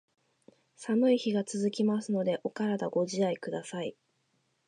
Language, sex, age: Japanese, female, 19-29